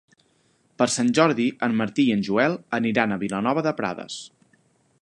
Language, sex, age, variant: Catalan, male, 19-29, Central